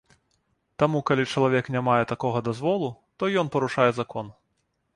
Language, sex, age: Belarusian, male, 30-39